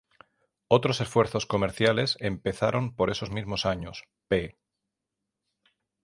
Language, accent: Spanish, España: Centro-Sur peninsular (Madrid, Toledo, Castilla-La Mancha); España: Sur peninsular (Andalucia, Extremadura, Murcia)